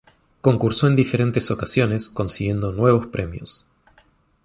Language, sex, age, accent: Spanish, male, 30-39, Rioplatense: Argentina, Uruguay, este de Bolivia, Paraguay